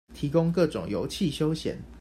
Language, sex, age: Chinese, male, 19-29